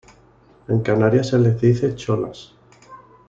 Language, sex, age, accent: Spanish, male, 30-39, España: Sur peninsular (Andalucia, Extremadura, Murcia)